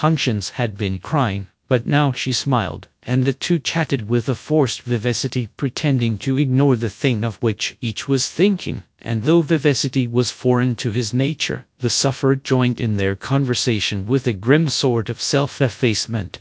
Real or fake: fake